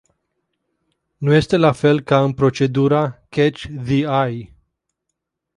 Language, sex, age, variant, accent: Romanian, male, 19-29, Romanian-Romania, Muntenesc